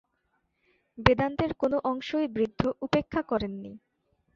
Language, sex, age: Bengali, female, 19-29